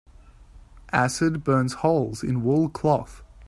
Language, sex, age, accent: English, male, 19-29, Australian English